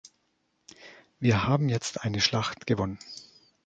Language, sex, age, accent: German, male, 40-49, Deutschland Deutsch